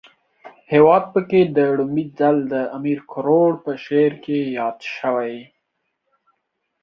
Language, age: Pashto, under 19